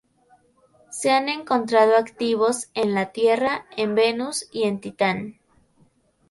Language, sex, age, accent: Spanish, female, 19-29, México